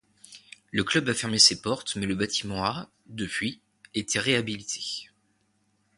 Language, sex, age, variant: French, male, 30-39, Français de métropole